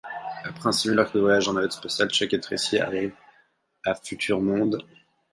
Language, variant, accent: French, Français d'Europe, Français de Suisse